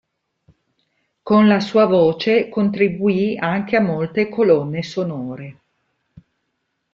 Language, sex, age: Italian, female, 40-49